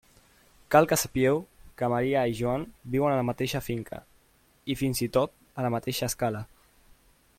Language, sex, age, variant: Catalan, male, under 19, Central